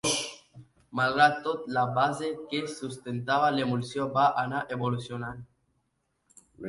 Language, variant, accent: Catalan, Nord-Occidental, nord-occidental